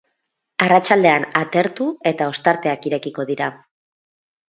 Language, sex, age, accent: Basque, female, 30-39, Mendebalekoa (Araba, Bizkaia, Gipuzkoako mendebaleko herri batzuk)